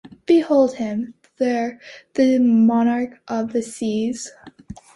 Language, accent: English, United States English